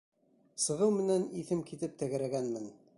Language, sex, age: Bashkir, male, 40-49